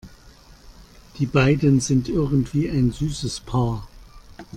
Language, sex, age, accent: German, male, 50-59, Deutschland Deutsch